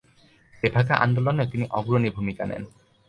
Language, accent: Bengali, Bangladeshi